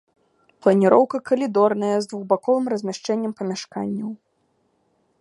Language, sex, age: Belarusian, female, under 19